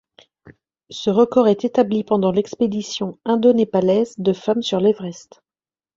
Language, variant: French, Français de métropole